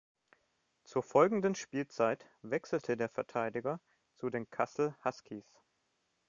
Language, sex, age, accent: German, male, 30-39, Deutschland Deutsch